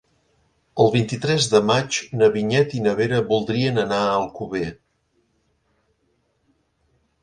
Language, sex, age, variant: Catalan, male, 50-59, Central